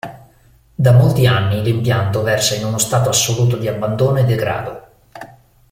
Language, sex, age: Italian, male, 40-49